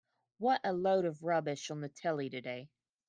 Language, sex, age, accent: English, female, 19-29, United States English